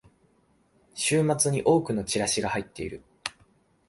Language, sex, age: Japanese, male, 19-29